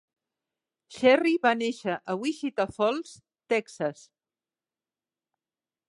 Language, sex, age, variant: Catalan, female, 60-69, Central